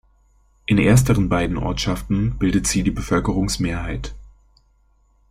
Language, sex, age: German, male, 19-29